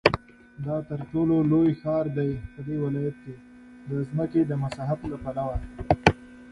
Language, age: English, 19-29